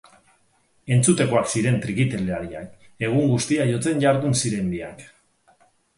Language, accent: Basque, Mendebalekoa (Araba, Bizkaia, Gipuzkoako mendebaleko herri batzuk)